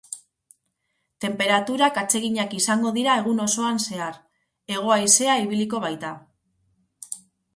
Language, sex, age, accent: Basque, female, 40-49, Mendebalekoa (Araba, Bizkaia, Gipuzkoako mendebaleko herri batzuk)